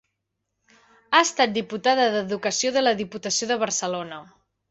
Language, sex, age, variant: Catalan, female, 19-29, Central